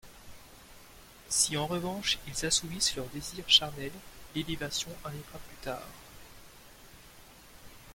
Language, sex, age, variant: French, male, 30-39, Français de métropole